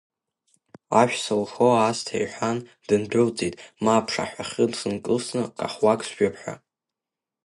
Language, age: Abkhazian, under 19